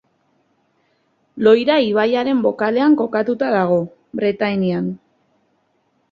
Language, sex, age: Basque, female, 19-29